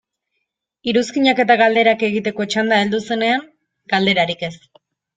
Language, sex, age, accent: Basque, female, 19-29, Erdialdekoa edo Nafarra (Gipuzkoa, Nafarroa)